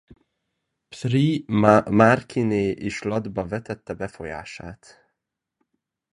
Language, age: Hungarian, 19-29